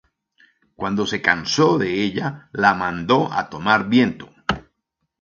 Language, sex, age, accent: Spanish, male, 60-69, Andino-Pacífico: Colombia, Perú, Ecuador, oeste de Bolivia y Venezuela andina